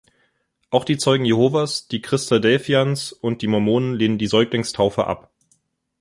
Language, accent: German, Deutschland Deutsch